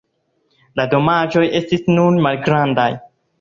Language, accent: Esperanto, Internacia